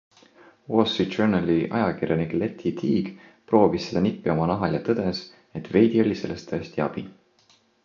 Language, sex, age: Estonian, male, 19-29